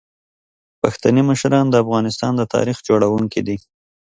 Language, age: Pashto, 30-39